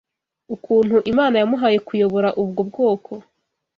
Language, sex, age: Kinyarwanda, female, 19-29